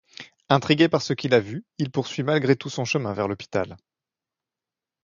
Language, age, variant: French, 19-29, Français de métropole